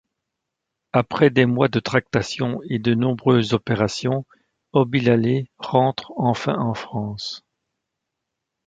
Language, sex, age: French, male, 40-49